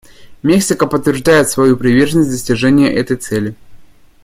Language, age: Russian, 19-29